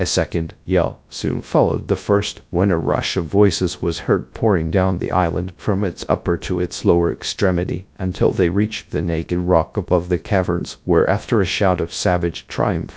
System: TTS, GradTTS